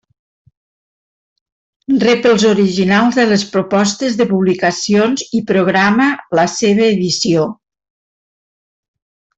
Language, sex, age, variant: Catalan, female, 50-59, Nord-Occidental